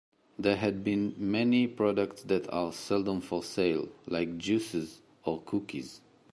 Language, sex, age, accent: English, male, 30-39, Canadian English